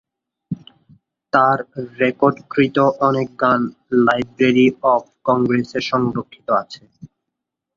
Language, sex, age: Bengali, male, 19-29